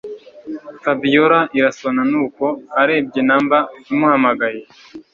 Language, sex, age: Kinyarwanda, male, 19-29